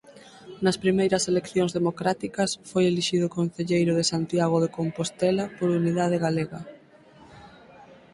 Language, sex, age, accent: Galician, female, 19-29, Atlántico (seseo e gheada)